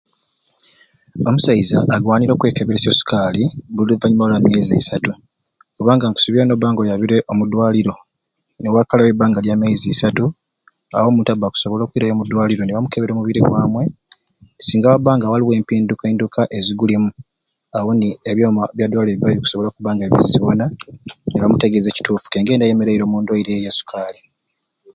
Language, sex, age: Ruuli, male, 30-39